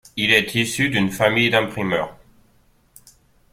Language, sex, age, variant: French, male, 30-39, Français de métropole